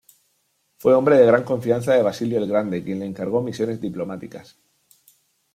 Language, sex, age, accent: Spanish, male, 19-29, España: Sur peninsular (Andalucia, Extremadura, Murcia)